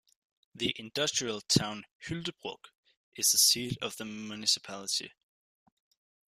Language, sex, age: English, male, under 19